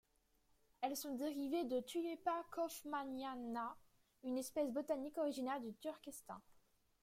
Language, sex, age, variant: French, female, under 19, Français de métropole